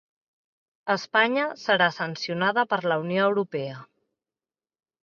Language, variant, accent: Catalan, Central, central